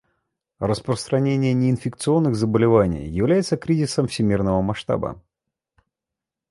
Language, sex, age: Russian, male, 30-39